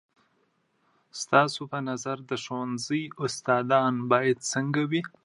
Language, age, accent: Pashto, 19-29, کندهاری لهجه